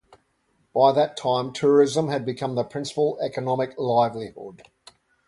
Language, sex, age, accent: English, male, 60-69, Australian English